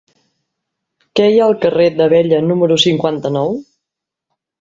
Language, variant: Catalan, Central